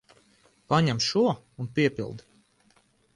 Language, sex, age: Latvian, male, 19-29